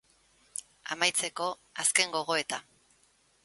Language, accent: Basque, Erdialdekoa edo Nafarra (Gipuzkoa, Nafarroa)